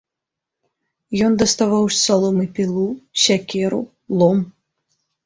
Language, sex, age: Belarusian, female, under 19